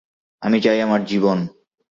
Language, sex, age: Bengali, male, 19-29